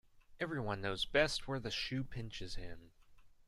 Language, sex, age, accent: English, male, 19-29, United States English